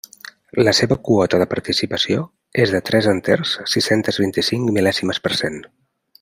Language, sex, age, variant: Catalan, male, 40-49, Central